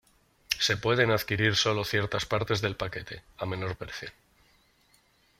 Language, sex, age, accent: Spanish, male, 30-39, España: Norte peninsular (Asturias, Castilla y León, Cantabria, País Vasco, Navarra, Aragón, La Rioja, Guadalajara, Cuenca)